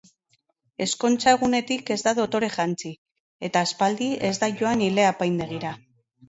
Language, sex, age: Basque, female, 40-49